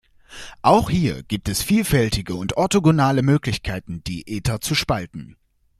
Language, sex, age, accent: German, male, under 19, Deutschland Deutsch